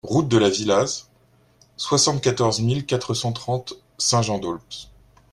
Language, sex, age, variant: French, male, 40-49, Français de métropole